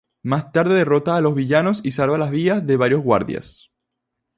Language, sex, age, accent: Spanish, male, 19-29, Caribe: Cuba, Venezuela, Puerto Rico, República Dominicana, Panamá, Colombia caribeña, México caribeño, Costa del golfo de México